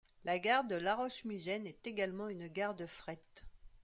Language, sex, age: French, female, 50-59